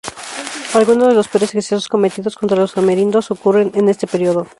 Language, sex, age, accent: Spanish, female, 19-29, México